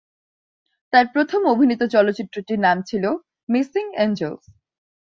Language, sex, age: Bengali, female, 19-29